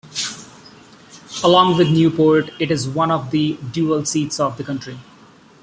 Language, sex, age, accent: English, male, 30-39, India and South Asia (India, Pakistan, Sri Lanka)